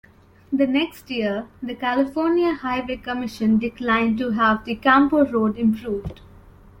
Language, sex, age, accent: English, female, 19-29, India and South Asia (India, Pakistan, Sri Lanka)